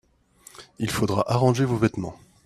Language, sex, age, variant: French, male, 30-39, Français de métropole